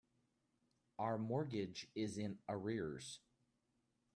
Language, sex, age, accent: English, male, 30-39, United States English